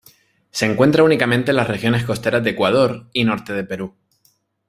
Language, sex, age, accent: Spanish, male, 19-29, España: Islas Canarias